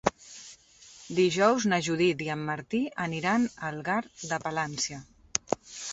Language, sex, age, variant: Catalan, female, 40-49, Central